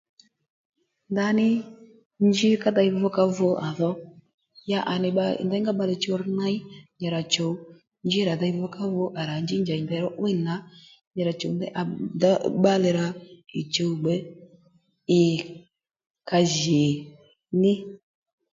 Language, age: Lendu, 19-29